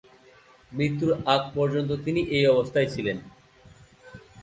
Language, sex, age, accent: Bengali, male, 19-29, Native